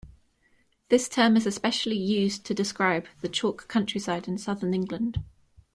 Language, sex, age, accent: English, female, 19-29, England English